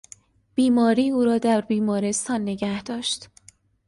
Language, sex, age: Persian, female, 19-29